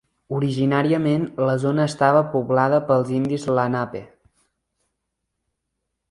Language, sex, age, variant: Catalan, male, 19-29, Central